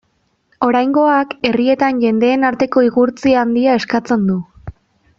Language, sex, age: Basque, female, 19-29